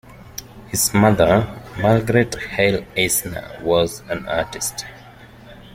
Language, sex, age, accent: English, male, 19-29, United States English